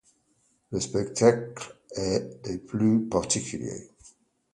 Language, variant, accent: French, Français d'Europe, Français du Royaume-Uni